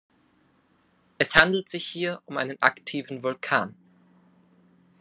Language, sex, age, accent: German, male, under 19, Österreichisches Deutsch